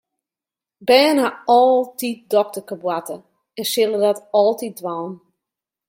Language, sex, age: Western Frisian, female, 40-49